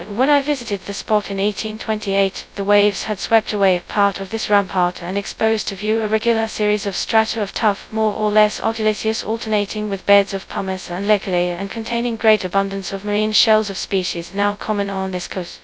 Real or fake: fake